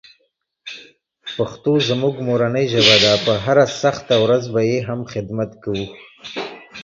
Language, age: Pashto, 30-39